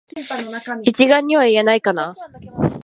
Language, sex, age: Japanese, female, 19-29